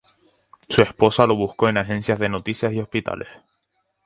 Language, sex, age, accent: Spanish, male, 19-29, España: Islas Canarias